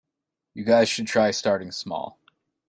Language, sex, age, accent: English, male, 19-29, United States English